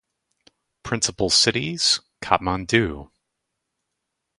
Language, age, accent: English, 30-39, United States English